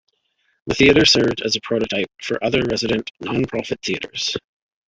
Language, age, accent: English, 30-39, Canadian English